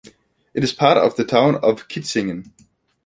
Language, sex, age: English, male, under 19